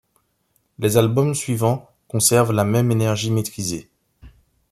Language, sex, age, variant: French, male, 30-39, Français des départements et régions d'outre-mer